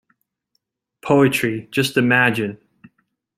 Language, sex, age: English, male, 30-39